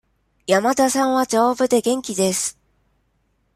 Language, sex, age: Japanese, female, 19-29